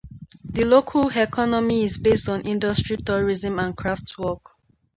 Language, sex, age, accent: English, female, 19-29, England English